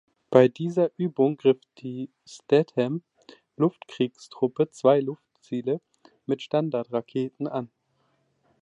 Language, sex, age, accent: German, male, 19-29, Deutschland Deutsch